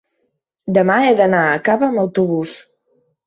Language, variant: Catalan, Central